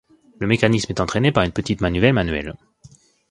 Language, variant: French, Français de métropole